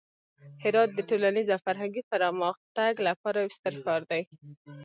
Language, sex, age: Pashto, female, 19-29